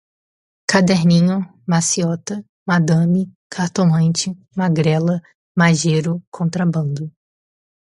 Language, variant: Portuguese, Portuguese (Brasil)